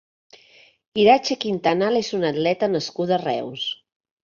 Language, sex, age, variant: Catalan, female, 50-59, Central